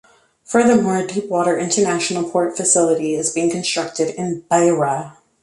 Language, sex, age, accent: English, female, 30-39, United States English